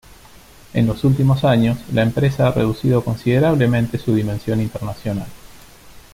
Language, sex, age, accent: Spanish, male, 40-49, Rioplatense: Argentina, Uruguay, este de Bolivia, Paraguay